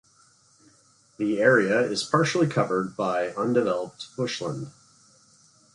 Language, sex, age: English, male, 50-59